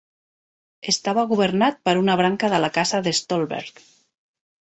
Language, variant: Catalan, Central